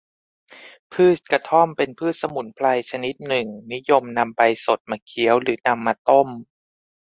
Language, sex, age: Thai, male, 30-39